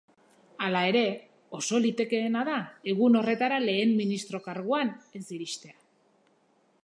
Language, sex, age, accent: Basque, female, 40-49, Erdialdekoa edo Nafarra (Gipuzkoa, Nafarroa)